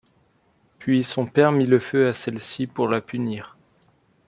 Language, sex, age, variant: French, male, 19-29, Français de métropole